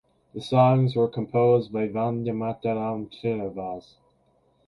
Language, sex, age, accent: English, male, under 19, United States English